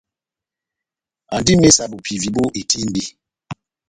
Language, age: Batanga, 70-79